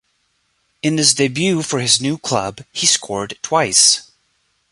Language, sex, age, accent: English, male, 40-49, United States English